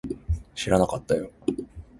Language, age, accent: Japanese, 30-39, 関西